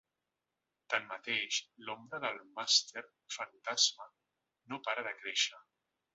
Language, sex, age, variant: Catalan, male, 40-49, Central